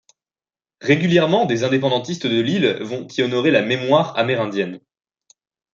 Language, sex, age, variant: French, male, 19-29, Français de métropole